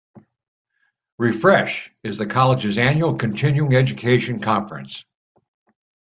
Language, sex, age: English, male, 70-79